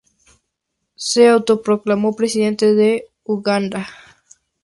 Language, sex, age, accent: Spanish, female, 19-29, México